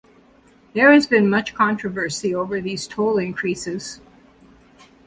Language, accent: English, United States English